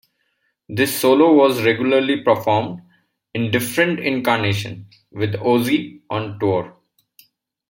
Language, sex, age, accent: English, male, 30-39, India and South Asia (India, Pakistan, Sri Lanka)